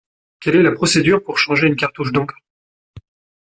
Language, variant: French, Français de métropole